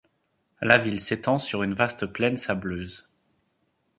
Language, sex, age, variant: French, male, 30-39, Français de métropole